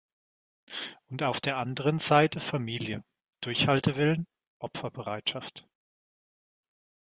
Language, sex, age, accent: German, male, 30-39, Deutschland Deutsch